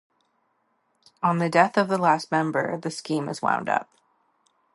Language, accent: English, Canadian English